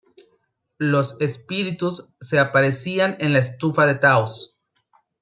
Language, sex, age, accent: Spanish, male, 30-39, México